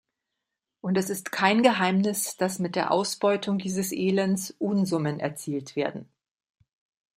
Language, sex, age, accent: German, female, 50-59, Deutschland Deutsch